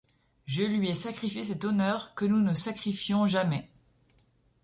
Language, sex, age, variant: French, female, 30-39, Français de métropole